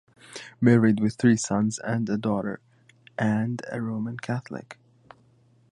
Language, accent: English, United States English